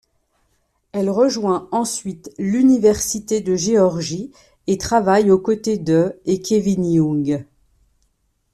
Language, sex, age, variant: French, female, 50-59, Français de métropole